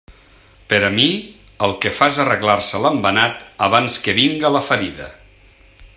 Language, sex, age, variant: Catalan, male, 40-49, Central